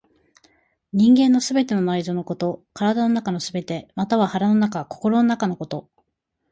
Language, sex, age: Japanese, female, 30-39